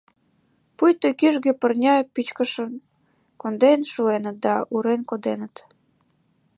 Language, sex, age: Mari, female, 19-29